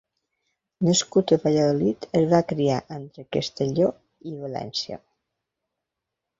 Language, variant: Catalan, Balear